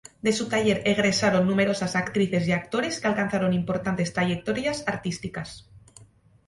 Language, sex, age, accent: Spanish, female, 19-29, España: Centro-Sur peninsular (Madrid, Toledo, Castilla-La Mancha)